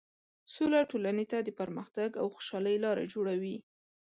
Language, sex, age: Pashto, female, 19-29